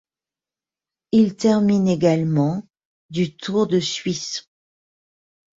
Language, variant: French, Français de métropole